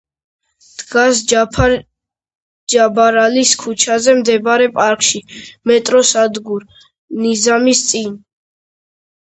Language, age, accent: Georgian, under 19, ჩვეულებრივი